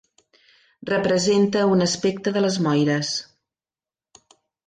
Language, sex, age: Catalan, female, 60-69